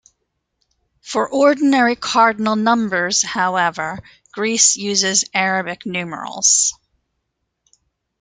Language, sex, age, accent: English, female, 50-59, United States English